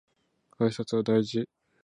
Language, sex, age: Japanese, male, 19-29